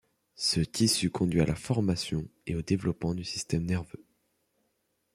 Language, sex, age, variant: French, male, under 19, Français de métropole